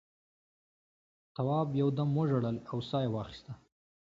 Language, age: Pashto, 19-29